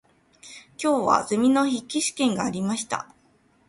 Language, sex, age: Japanese, female, 19-29